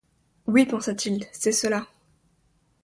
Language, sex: French, female